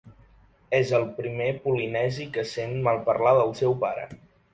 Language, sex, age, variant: Catalan, male, 19-29, Nord-Occidental